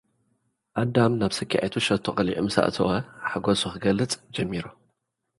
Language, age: Tigrinya, 40-49